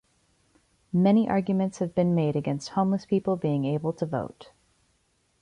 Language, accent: English, United States English